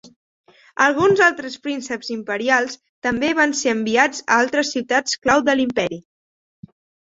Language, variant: Catalan, Central